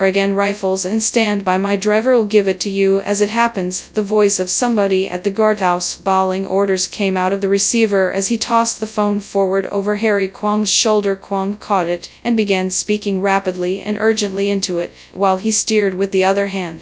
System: TTS, FastPitch